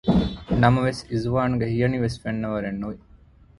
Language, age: Divehi, 30-39